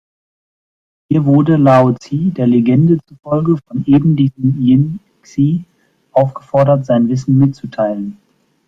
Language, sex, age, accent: German, male, 30-39, Deutschland Deutsch